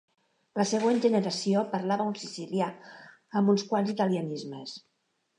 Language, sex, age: Catalan, female, 50-59